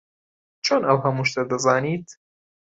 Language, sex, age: Central Kurdish, male, 19-29